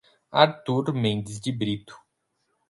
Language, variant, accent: Portuguese, Portuguese (Brasil), Paulista